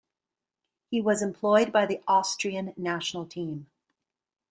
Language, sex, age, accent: English, female, 40-49, United States English